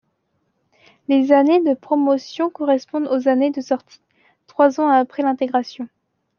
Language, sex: French, female